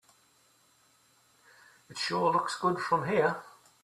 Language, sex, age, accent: English, male, 60-69, Australian English